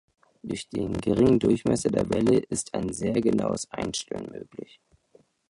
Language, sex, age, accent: German, male, 19-29, Deutschland Deutsch